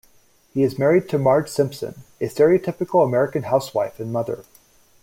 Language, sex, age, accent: English, male, 30-39, United States English